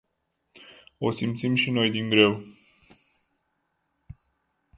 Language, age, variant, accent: Romanian, 30-39, Romanian-Romania, Muntenesc